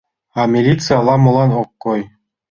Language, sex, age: Mari, male, 40-49